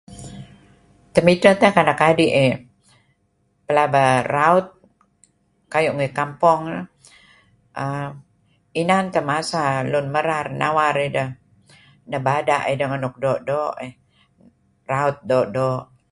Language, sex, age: Kelabit, female, 70-79